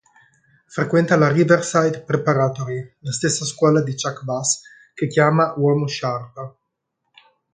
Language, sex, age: Italian, male, 40-49